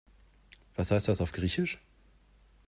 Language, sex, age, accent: German, male, 30-39, Deutschland Deutsch